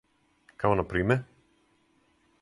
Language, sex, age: Serbian, male, 50-59